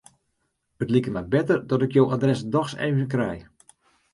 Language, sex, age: Western Frisian, male, 50-59